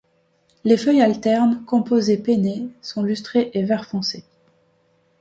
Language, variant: French, Français de métropole